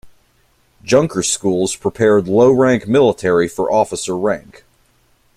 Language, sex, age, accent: English, male, 30-39, United States English